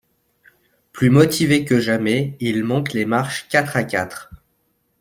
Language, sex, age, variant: French, male, 30-39, Français de métropole